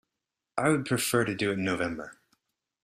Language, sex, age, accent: English, male, 19-29, United States English